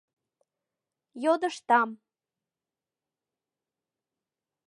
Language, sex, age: Mari, female, 19-29